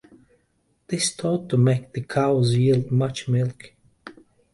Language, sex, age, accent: English, male, 30-39, England English